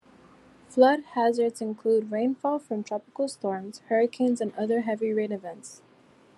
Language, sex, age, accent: English, female, 19-29, United States English